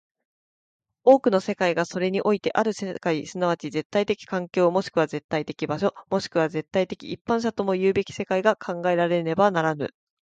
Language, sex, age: Japanese, female, 19-29